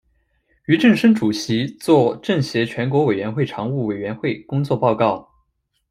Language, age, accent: Chinese, 19-29, 出生地：四川省